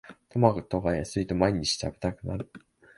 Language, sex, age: Japanese, male, 19-29